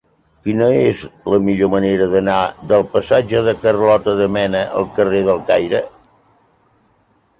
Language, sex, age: Catalan, male, 70-79